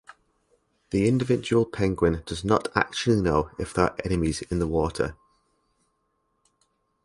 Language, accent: English, England English